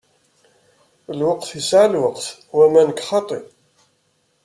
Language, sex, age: Kabyle, male, 50-59